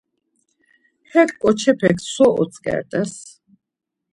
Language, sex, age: Laz, female, 50-59